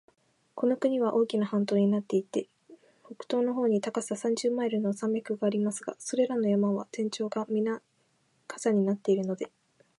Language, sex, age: Japanese, female, 19-29